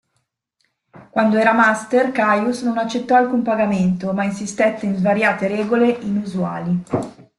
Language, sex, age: Italian, female, 40-49